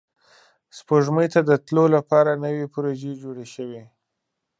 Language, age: Pashto, 19-29